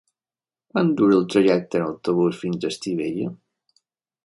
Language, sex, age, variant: Catalan, male, 50-59, Balear